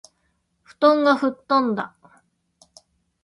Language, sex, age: Japanese, female, 40-49